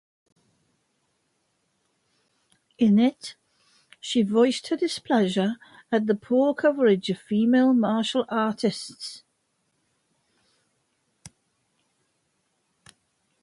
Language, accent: English, Welsh English